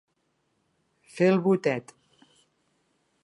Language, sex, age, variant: Catalan, female, 50-59, Central